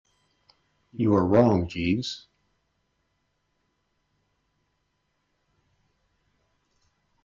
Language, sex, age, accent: English, male, 50-59, United States English